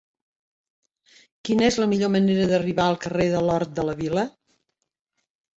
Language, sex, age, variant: Catalan, female, 70-79, Central